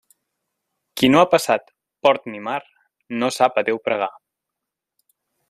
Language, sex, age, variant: Catalan, male, 30-39, Nord-Occidental